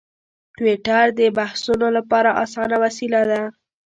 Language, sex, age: Pashto, female, under 19